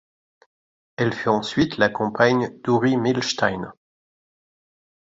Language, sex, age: French, male, 50-59